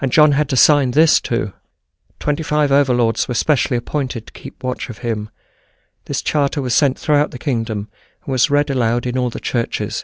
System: none